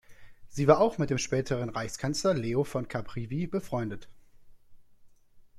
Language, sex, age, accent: German, male, 19-29, Deutschland Deutsch